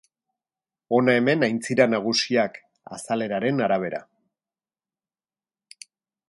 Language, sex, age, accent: Basque, male, 50-59, Erdialdekoa edo Nafarra (Gipuzkoa, Nafarroa)